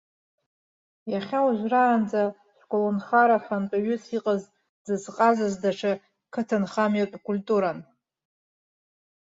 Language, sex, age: Abkhazian, female, 40-49